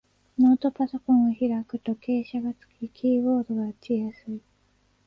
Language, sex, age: Japanese, female, 19-29